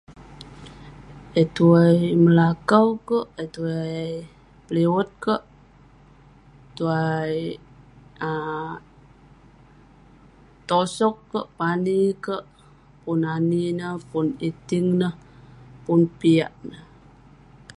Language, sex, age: Western Penan, female, 19-29